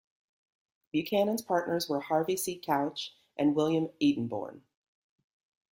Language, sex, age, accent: English, female, 40-49, United States English